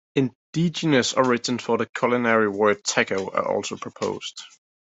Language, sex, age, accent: English, male, 30-39, United States English